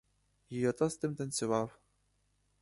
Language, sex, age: Ukrainian, male, 19-29